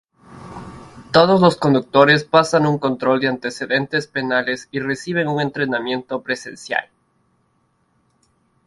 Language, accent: Spanish, Andino-Pacífico: Colombia, Perú, Ecuador, oeste de Bolivia y Venezuela andina